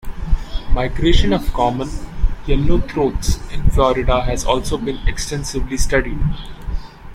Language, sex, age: English, female, 19-29